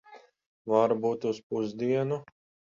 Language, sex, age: Latvian, male, 30-39